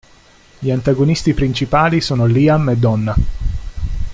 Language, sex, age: Italian, male, 30-39